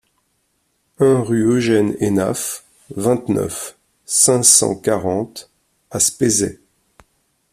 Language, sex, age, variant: French, male, 40-49, Français de métropole